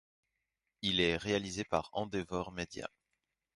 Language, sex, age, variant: French, male, 30-39, Français de métropole